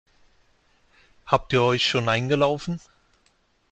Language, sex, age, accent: German, male, 40-49, Deutschland Deutsch